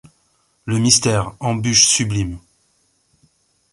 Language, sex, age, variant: French, male, 40-49, Français de métropole